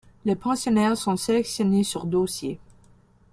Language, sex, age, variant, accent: French, female, under 19, Français d'Amérique du Nord, Français du Canada